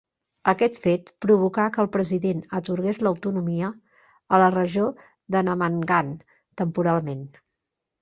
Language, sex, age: Catalan, female, 40-49